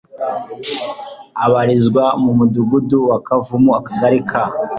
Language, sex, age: Kinyarwanda, male, 19-29